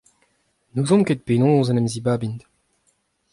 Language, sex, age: Breton, male, 19-29